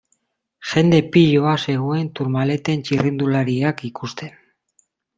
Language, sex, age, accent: Basque, male, 50-59, Mendebalekoa (Araba, Bizkaia, Gipuzkoako mendebaleko herri batzuk)